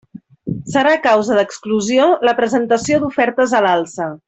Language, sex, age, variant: Catalan, female, 40-49, Central